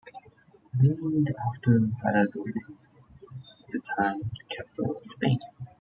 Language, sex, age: English, male, 19-29